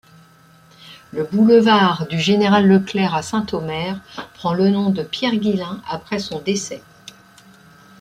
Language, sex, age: French, female, 60-69